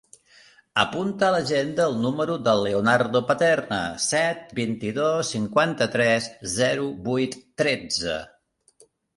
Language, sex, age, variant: Catalan, male, 50-59, Central